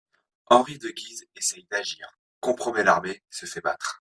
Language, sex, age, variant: French, male, 30-39, Français de métropole